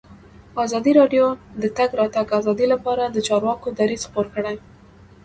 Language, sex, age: Pashto, female, 19-29